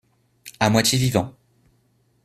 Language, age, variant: French, 19-29, Français de métropole